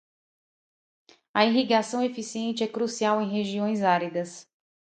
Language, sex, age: Portuguese, female, 30-39